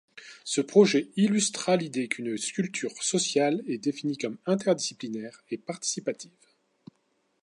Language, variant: French, Français de métropole